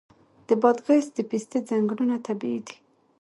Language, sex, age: Pashto, female, 19-29